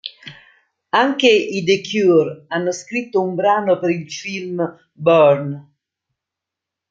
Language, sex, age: Italian, female, 50-59